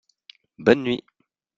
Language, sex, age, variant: French, male, 19-29, Français de métropole